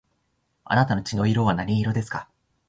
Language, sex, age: Japanese, male, 19-29